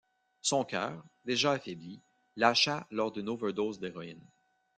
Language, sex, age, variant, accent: French, male, 40-49, Français d'Amérique du Nord, Français du Canada